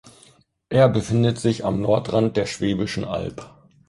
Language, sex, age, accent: German, male, 40-49, Deutschland Deutsch